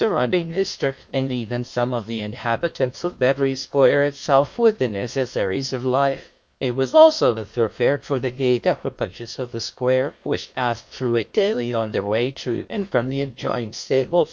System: TTS, GlowTTS